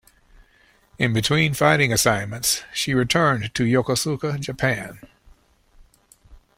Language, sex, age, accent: English, male, 60-69, United States English